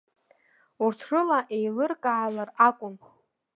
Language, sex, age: Abkhazian, female, 19-29